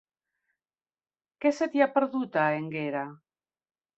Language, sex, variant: Catalan, female, Central